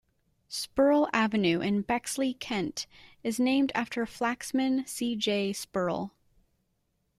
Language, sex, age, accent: English, female, 19-29, United States English